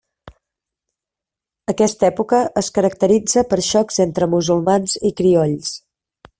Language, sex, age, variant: Catalan, female, 40-49, Central